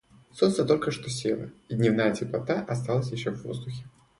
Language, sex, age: Russian, male, 19-29